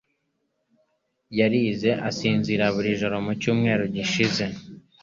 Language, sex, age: Kinyarwanda, male, 19-29